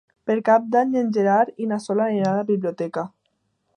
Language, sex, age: Catalan, female, under 19